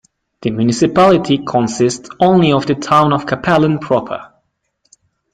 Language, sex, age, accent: English, male, 19-29, United States English